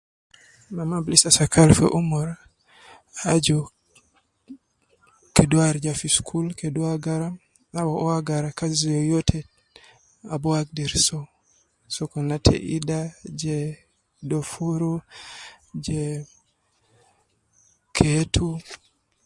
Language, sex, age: Nubi, male, 19-29